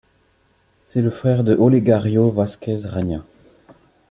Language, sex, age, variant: French, male, 40-49, Français de métropole